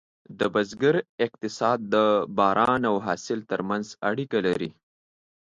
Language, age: Pashto, 19-29